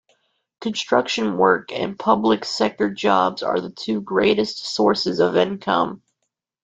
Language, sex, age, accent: English, female, 19-29, United States English